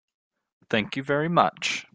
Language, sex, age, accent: English, male, 19-29, United States English